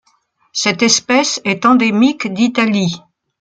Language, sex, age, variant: French, female, 70-79, Français de métropole